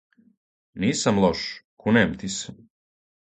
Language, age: Serbian, 19-29